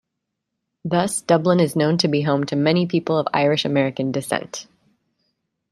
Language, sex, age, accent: English, female, 30-39, United States English